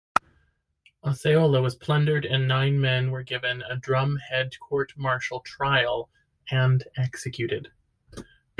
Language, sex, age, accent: English, male, 30-39, United States English